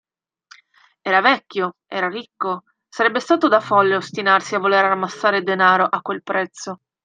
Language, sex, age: Italian, female, 19-29